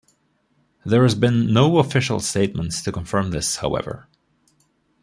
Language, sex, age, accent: English, male, 30-39, United States English